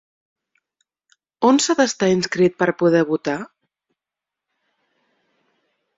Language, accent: Catalan, Barceloní